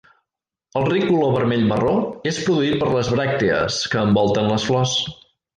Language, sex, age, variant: Catalan, male, 40-49, Central